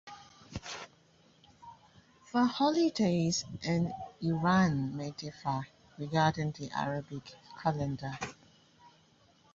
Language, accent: English, England English